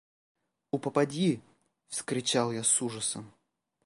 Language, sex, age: Russian, male, 30-39